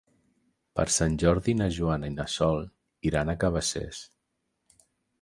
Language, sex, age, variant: Catalan, male, 40-49, Central